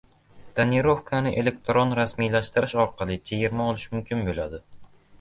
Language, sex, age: Uzbek, male, under 19